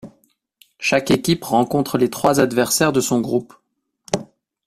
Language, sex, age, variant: French, male, 30-39, Français de métropole